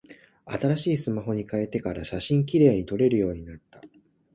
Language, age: Japanese, 19-29